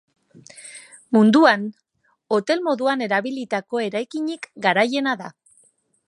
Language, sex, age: Basque, female, 30-39